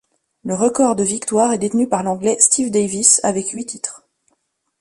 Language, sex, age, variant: French, female, 30-39, Français de métropole